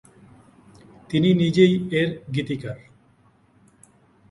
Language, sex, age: Bengali, male, 19-29